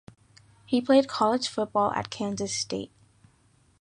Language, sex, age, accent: English, female, under 19, United States English